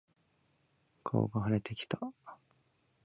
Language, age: Japanese, 19-29